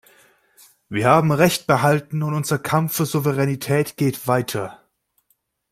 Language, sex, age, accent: German, male, 19-29, Deutschland Deutsch